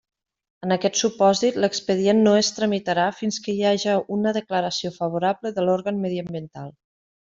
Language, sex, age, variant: Catalan, female, 40-49, Nord-Occidental